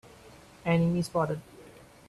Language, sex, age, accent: English, male, 19-29, India and South Asia (India, Pakistan, Sri Lanka)